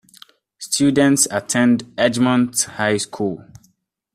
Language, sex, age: English, male, 19-29